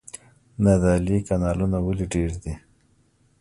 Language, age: Pashto, 30-39